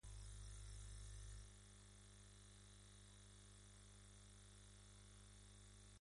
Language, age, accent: Spanish, 40-49, España: Centro-Sur peninsular (Madrid, Toledo, Castilla-La Mancha)